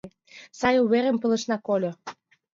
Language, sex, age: Mari, female, 19-29